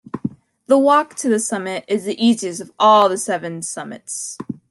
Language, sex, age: English, female, under 19